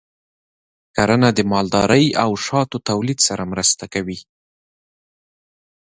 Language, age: Pashto, 30-39